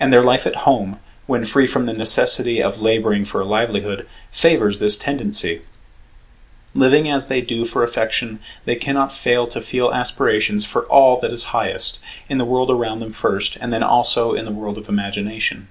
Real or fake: real